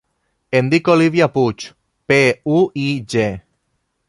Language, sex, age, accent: Catalan, male, 30-39, valencià